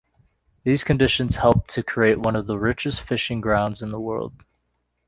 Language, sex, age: English, male, 19-29